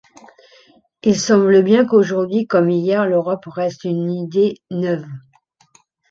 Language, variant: French, Français de métropole